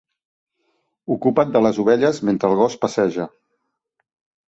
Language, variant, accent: Catalan, Central, gironí